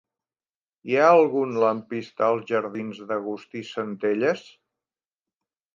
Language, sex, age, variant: Catalan, male, 50-59, Central